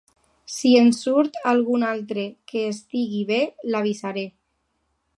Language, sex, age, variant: Catalan, female, under 19, Alacantí